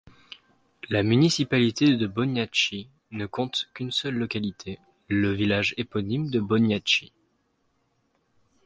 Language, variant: French, Français de métropole